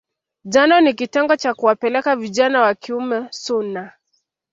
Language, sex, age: Swahili, female, 19-29